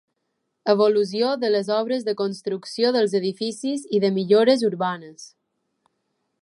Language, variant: Catalan, Balear